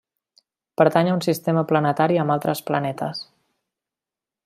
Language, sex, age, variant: Catalan, male, 30-39, Central